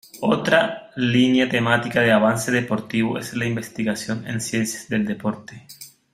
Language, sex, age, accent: Spanish, male, 19-29, Andino-Pacífico: Colombia, Perú, Ecuador, oeste de Bolivia y Venezuela andina